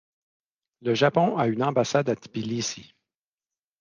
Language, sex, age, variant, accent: French, male, 50-59, Français d'Amérique du Nord, Français du Canada